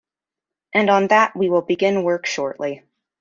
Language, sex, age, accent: English, female, 30-39, United States English